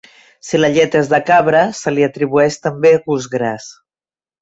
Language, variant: Catalan, Central